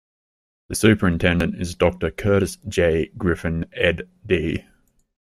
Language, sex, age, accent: English, male, 19-29, Australian English